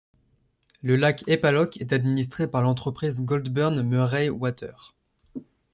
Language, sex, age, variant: French, male, under 19, Français de métropole